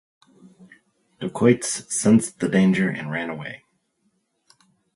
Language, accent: English, United States English